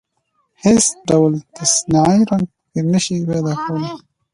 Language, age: Pashto, 19-29